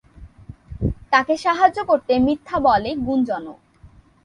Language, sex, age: Bengali, female, 19-29